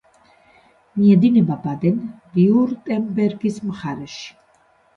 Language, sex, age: Georgian, female, 40-49